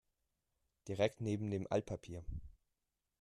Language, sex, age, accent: German, male, 19-29, Deutschland Deutsch